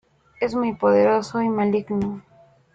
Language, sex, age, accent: Spanish, female, 19-29, Andino-Pacífico: Colombia, Perú, Ecuador, oeste de Bolivia y Venezuela andina